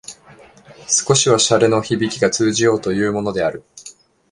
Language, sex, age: Japanese, male, 19-29